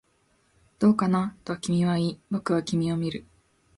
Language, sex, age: Japanese, female, 19-29